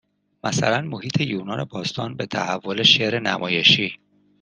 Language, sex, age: Persian, male, 50-59